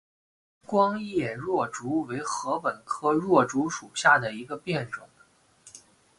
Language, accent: Chinese, 出生地：山东省